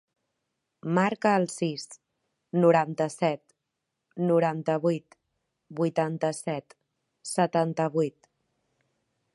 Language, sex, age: Catalan, female, 19-29